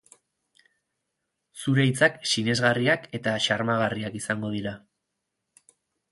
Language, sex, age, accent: Basque, male, 30-39, Erdialdekoa edo Nafarra (Gipuzkoa, Nafarroa)